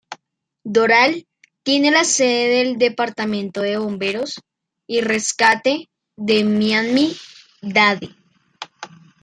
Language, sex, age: Spanish, male, under 19